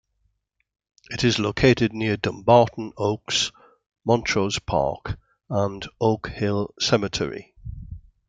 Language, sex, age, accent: English, male, 60-69, England English